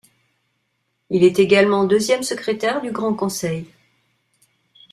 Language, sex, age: French, female, 60-69